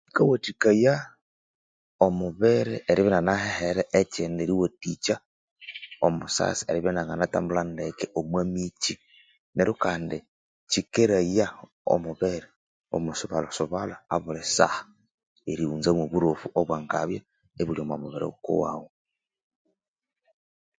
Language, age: Konzo, 30-39